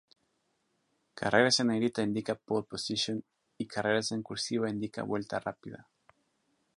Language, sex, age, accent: Spanish, male, 40-49, América central